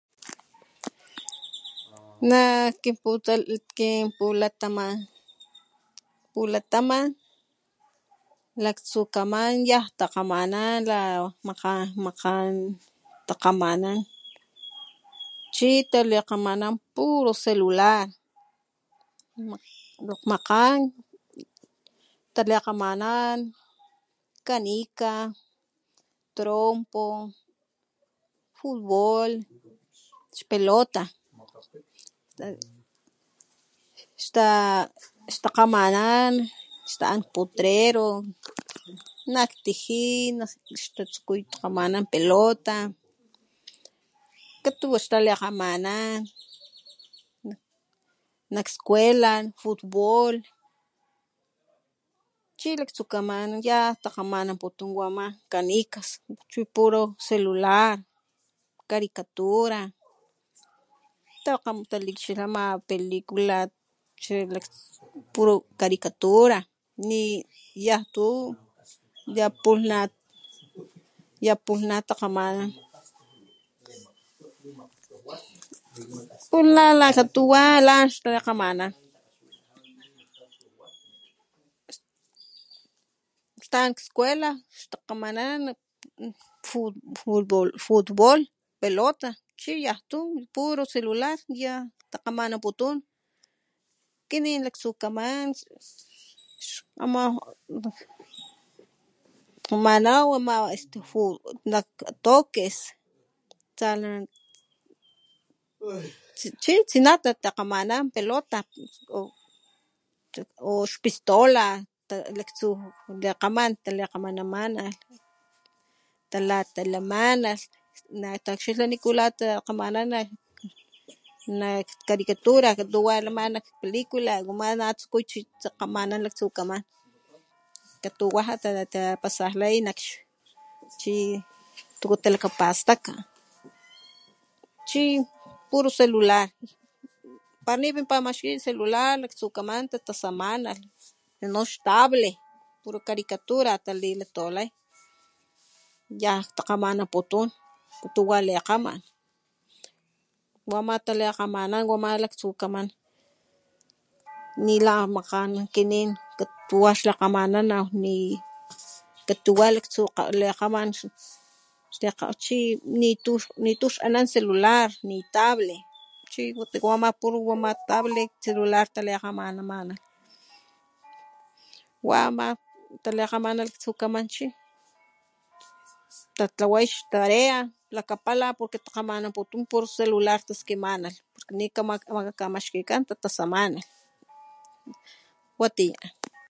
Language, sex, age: Papantla Totonac, male, 60-69